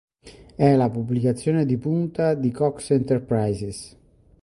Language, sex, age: Italian, male, 60-69